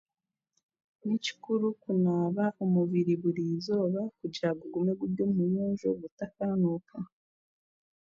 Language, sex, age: Chiga, female, 19-29